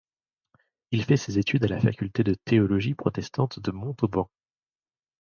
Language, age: French, 30-39